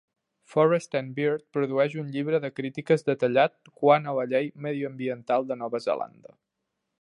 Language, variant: Catalan, Central